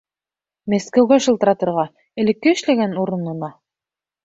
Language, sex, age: Bashkir, female, 19-29